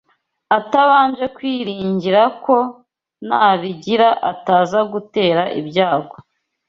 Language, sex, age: Kinyarwanda, female, 19-29